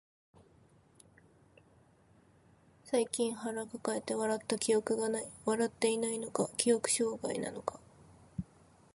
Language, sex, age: Japanese, female, 19-29